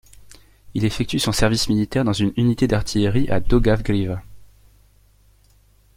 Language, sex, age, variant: French, male, 19-29, Français de métropole